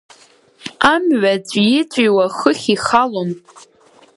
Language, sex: Abkhazian, female